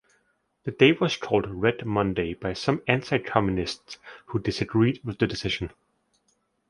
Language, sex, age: English, male, 19-29